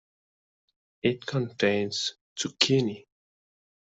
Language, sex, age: English, male, 19-29